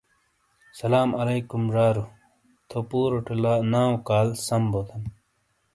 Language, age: Shina, 30-39